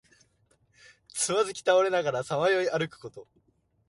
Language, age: Japanese, 19-29